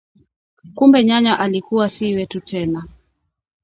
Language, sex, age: Swahili, female, 30-39